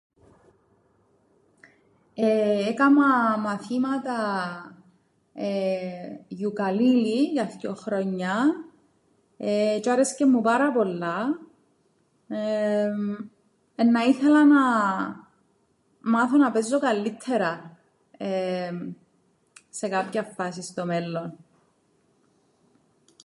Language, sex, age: Greek, female, 30-39